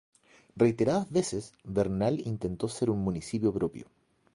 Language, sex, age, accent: Spanish, male, 30-39, Chileno: Chile, Cuyo